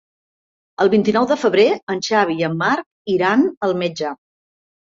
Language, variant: Catalan, Central